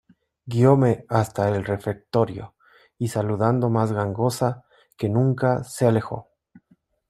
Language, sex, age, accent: Spanish, male, 40-49, Andino-Pacífico: Colombia, Perú, Ecuador, oeste de Bolivia y Venezuela andina